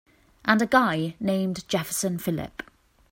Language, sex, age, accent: English, female, 30-39, England English